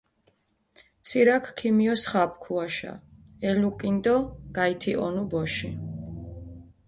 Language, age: Mingrelian, 40-49